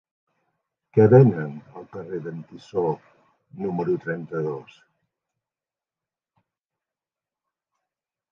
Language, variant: Catalan, Central